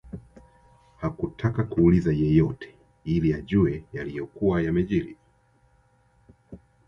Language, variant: Swahili, Kiswahili cha Bara ya Tanzania